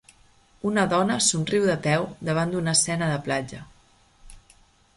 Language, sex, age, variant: Catalan, female, 30-39, Central